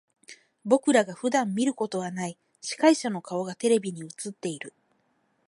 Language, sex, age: Japanese, female, 30-39